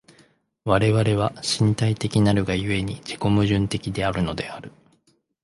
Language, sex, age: Japanese, male, 19-29